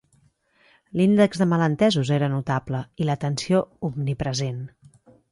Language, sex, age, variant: Catalan, female, 40-49, Central